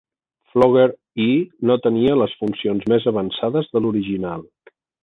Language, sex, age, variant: Catalan, male, 50-59, Central